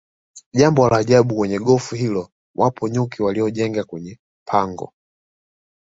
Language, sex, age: Swahili, male, 19-29